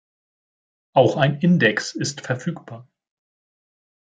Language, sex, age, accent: German, male, 19-29, Deutschland Deutsch